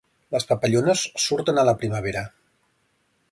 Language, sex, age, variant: Catalan, male, 50-59, Central